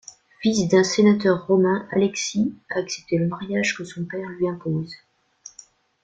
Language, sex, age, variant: French, female, 40-49, Français de métropole